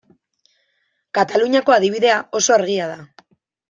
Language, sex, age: Basque, female, 19-29